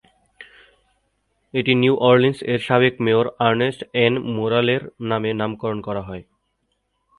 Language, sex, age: Bengali, male, 19-29